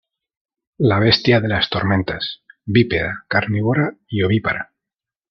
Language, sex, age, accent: Spanish, male, 30-39, España: Centro-Sur peninsular (Madrid, Toledo, Castilla-La Mancha)